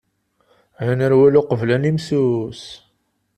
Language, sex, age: Kabyle, male, 30-39